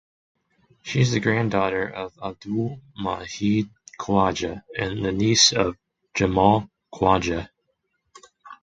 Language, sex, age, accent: English, male, 19-29, United States English